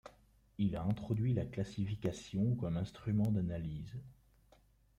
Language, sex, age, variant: French, male, 30-39, Français de métropole